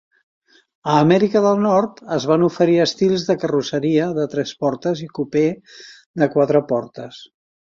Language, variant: Catalan, Central